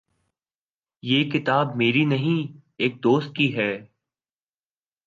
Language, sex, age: Urdu, male, 19-29